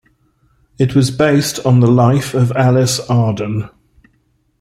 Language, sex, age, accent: English, male, 50-59, England English